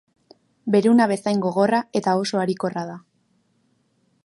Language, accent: Basque, Erdialdekoa edo Nafarra (Gipuzkoa, Nafarroa)